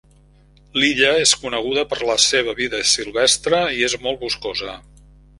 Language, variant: Catalan, Central